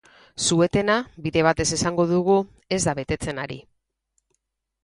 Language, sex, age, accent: Basque, female, 40-49, Mendebalekoa (Araba, Bizkaia, Gipuzkoako mendebaleko herri batzuk)